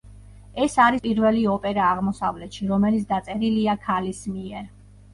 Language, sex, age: Georgian, female, 40-49